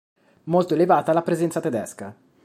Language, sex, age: Italian, male, 30-39